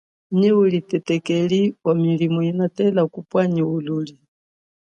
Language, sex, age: Chokwe, female, 40-49